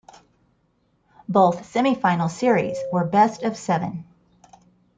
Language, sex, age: English, female, 50-59